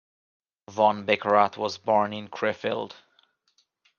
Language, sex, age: English, male, 19-29